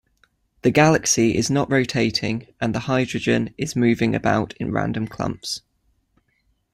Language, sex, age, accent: English, male, 19-29, England English